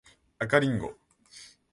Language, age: Japanese, 19-29